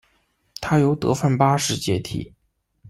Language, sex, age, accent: Chinese, male, 19-29, 出生地：黑龙江省